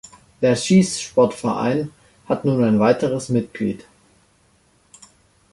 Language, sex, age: German, male, under 19